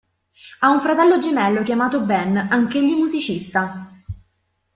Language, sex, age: Italian, female, 30-39